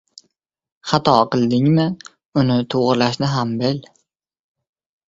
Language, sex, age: Uzbek, male, under 19